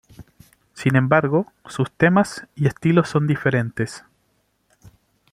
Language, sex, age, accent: Spanish, male, 19-29, Chileno: Chile, Cuyo